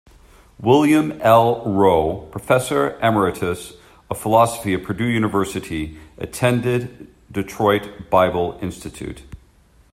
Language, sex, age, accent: English, male, 40-49, United States English